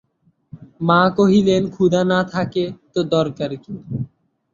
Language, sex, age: Bengali, male, under 19